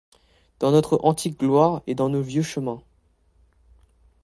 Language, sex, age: French, male, 19-29